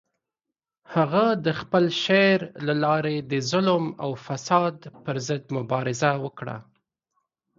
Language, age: Pashto, 30-39